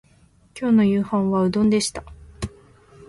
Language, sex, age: Japanese, female, 19-29